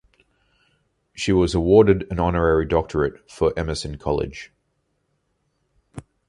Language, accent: English, Australian English